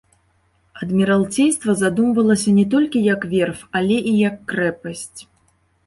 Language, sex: Belarusian, female